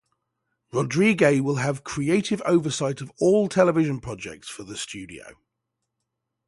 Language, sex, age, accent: English, male, 40-49, England English